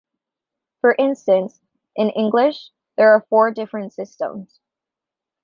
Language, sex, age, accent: English, female, 19-29, United States English